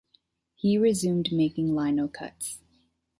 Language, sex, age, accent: English, female, 19-29, United States English